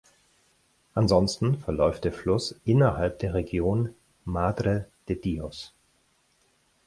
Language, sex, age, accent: German, male, 40-49, Deutschland Deutsch